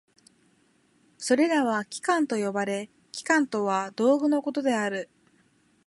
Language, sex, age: Japanese, female, 19-29